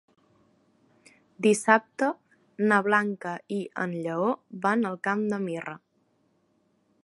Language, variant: Catalan, Central